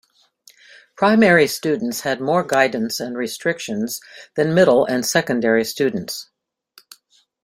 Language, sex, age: English, female, 60-69